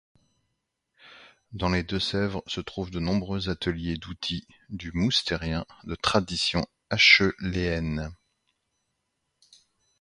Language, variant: French, Français de métropole